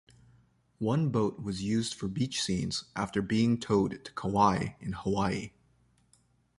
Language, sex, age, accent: English, male, 30-39, Canadian English